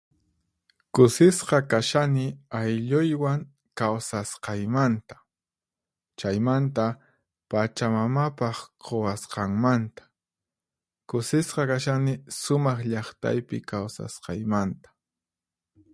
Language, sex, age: Puno Quechua, male, 30-39